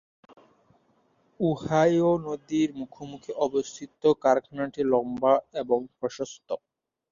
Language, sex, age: Bengali, male, under 19